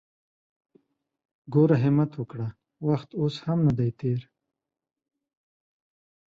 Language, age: Pashto, 30-39